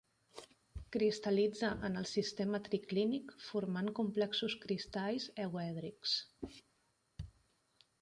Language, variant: Catalan, Central